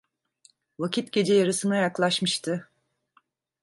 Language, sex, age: Turkish, female, 40-49